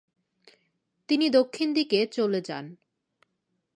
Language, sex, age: Bengali, female, 19-29